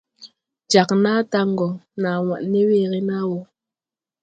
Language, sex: Tupuri, female